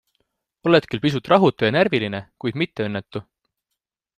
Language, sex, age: Estonian, male, 19-29